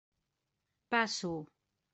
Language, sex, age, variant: Catalan, female, 40-49, Central